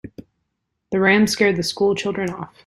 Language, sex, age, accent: English, female, 30-39, United States English